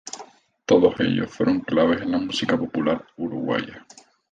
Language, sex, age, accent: Spanish, male, 19-29, Caribe: Cuba, Venezuela, Puerto Rico, República Dominicana, Panamá, Colombia caribeña, México caribeño, Costa del golfo de México